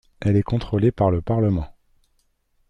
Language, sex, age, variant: French, male, 40-49, Français de métropole